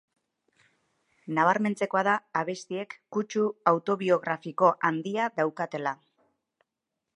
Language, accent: Basque, Erdialdekoa edo Nafarra (Gipuzkoa, Nafarroa)